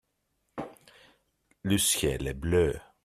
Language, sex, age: French, male, 30-39